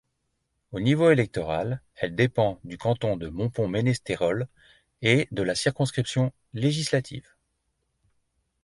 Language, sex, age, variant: French, male, 50-59, Français de métropole